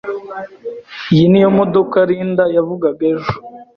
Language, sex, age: Kinyarwanda, female, 19-29